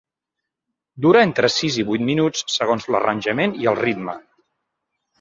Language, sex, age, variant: Catalan, male, 30-39, Central